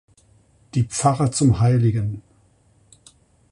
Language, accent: German, Deutschland Deutsch